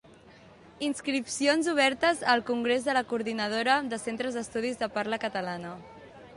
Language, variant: Catalan, Central